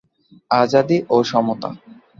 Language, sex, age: Bengali, male, 19-29